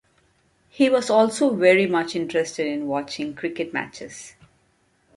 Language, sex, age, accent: English, female, 19-29, India and South Asia (India, Pakistan, Sri Lanka)